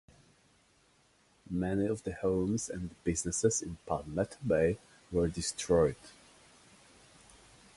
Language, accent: English, United States English; polish